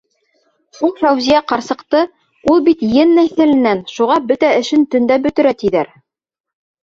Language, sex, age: Bashkir, female, 30-39